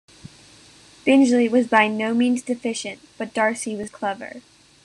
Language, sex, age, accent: English, female, under 19, United States English